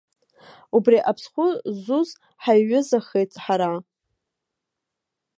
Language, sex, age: Abkhazian, female, 19-29